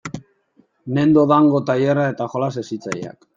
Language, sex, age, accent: Basque, male, 19-29, Mendebalekoa (Araba, Bizkaia, Gipuzkoako mendebaleko herri batzuk)